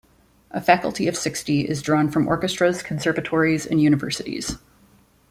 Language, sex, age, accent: English, female, 40-49, United States English